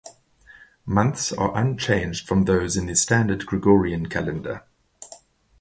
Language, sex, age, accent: English, male, 40-49, Southern African (South Africa, Zimbabwe, Namibia)